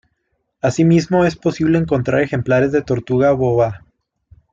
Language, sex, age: Spanish, male, 19-29